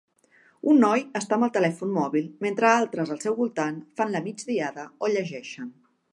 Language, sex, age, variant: Catalan, female, 50-59, Central